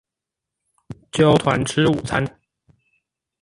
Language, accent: Chinese, 出生地：臺北市; 出生地：新北市